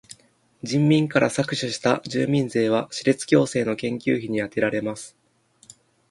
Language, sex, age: Japanese, male, 19-29